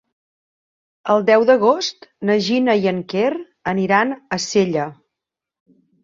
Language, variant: Catalan, Septentrional